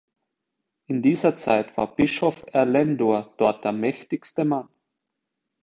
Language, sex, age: German, male, 19-29